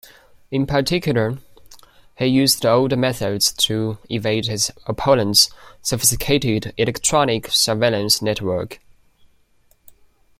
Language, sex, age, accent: English, male, 19-29, United States English